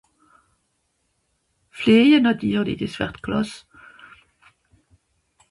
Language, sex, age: Swiss German, female, 60-69